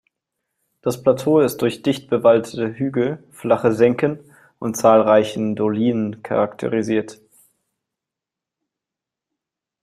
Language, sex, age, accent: German, male, 19-29, Deutschland Deutsch